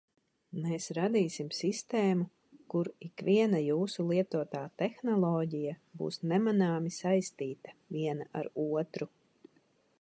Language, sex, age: Latvian, female, 40-49